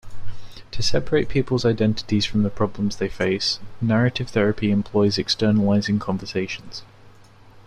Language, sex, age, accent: English, male, under 19, England English